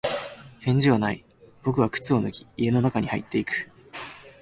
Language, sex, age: Japanese, male, 19-29